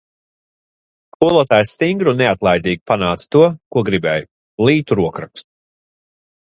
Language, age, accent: Latvian, 30-39, nav